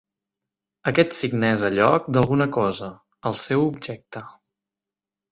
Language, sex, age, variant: Catalan, male, 19-29, Septentrional